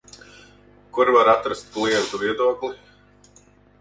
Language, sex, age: Latvian, male, 40-49